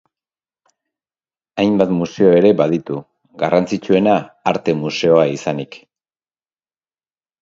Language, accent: Basque, Erdialdekoa edo Nafarra (Gipuzkoa, Nafarroa)